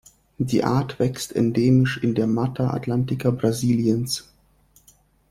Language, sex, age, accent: German, male, 30-39, Russisch Deutsch